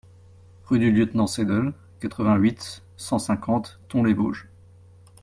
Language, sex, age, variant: French, male, 30-39, Français de métropole